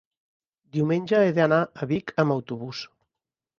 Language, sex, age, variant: Catalan, male, 50-59, Central